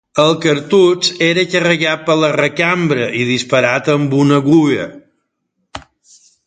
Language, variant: Catalan, Balear